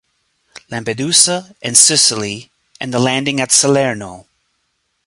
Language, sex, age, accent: English, male, 40-49, United States English